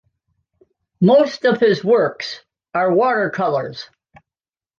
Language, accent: English, United States English